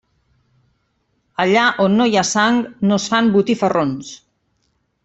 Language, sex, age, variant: Catalan, female, 50-59, Central